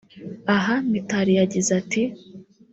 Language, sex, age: Kinyarwanda, female, 19-29